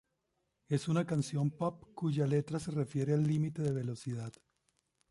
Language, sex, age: Spanish, male, 50-59